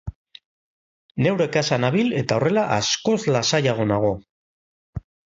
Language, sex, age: Basque, male, 40-49